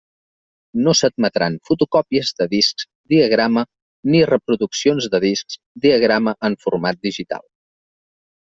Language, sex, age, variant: Catalan, male, 30-39, Central